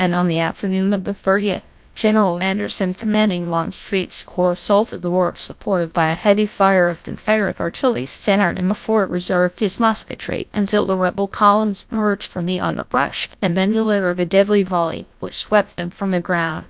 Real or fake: fake